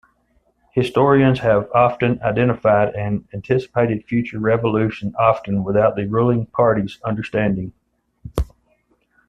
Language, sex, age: English, male, 40-49